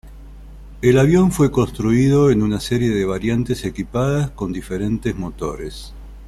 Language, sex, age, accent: Spanish, male, 40-49, Rioplatense: Argentina, Uruguay, este de Bolivia, Paraguay